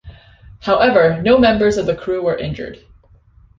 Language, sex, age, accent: English, female, 19-29, Canadian English